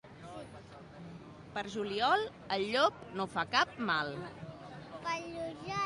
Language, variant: Catalan, Central